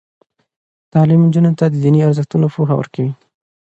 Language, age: Pashto, 19-29